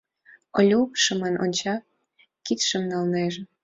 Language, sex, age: Mari, female, under 19